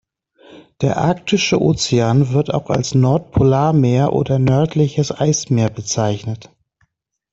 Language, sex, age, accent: German, male, 50-59, Deutschland Deutsch